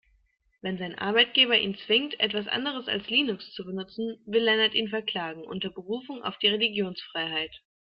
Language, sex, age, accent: German, female, 19-29, Deutschland Deutsch